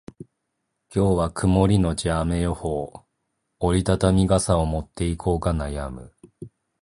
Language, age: Japanese, 30-39